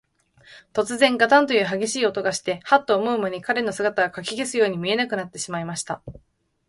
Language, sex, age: Japanese, female, 19-29